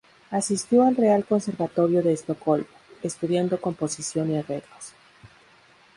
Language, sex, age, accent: Spanish, female, 30-39, México